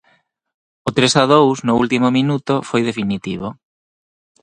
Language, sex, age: Galician, male, 30-39